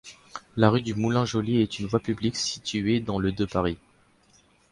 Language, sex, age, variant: French, male, under 19, Français de métropole